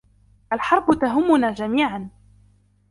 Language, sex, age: Arabic, female, under 19